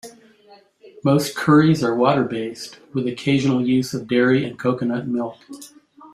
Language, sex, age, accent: English, male, 60-69, United States English